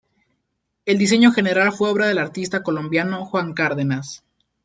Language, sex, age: Spanish, male, 19-29